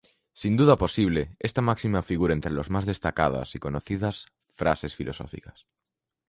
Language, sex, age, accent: Spanish, male, under 19, España: Norte peninsular (Asturias, Castilla y León, Cantabria, País Vasco, Navarra, Aragón, La Rioja, Guadalajara, Cuenca)